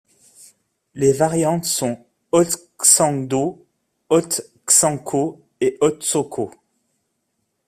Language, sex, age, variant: French, male, 40-49, Français de métropole